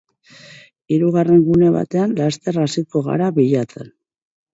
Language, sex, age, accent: Basque, female, 40-49, Mendebalekoa (Araba, Bizkaia, Gipuzkoako mendebaleko herri batzuk)